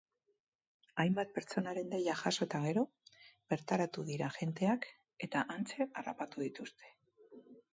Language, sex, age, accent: Basque, female, 50-59, Mendebalekoa (Araba, Bizkaia, Gipuzkoako mendebaleko herri batzuk)